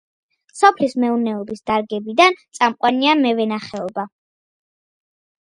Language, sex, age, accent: Georgian, female, 40-49, ჩვეულებრივი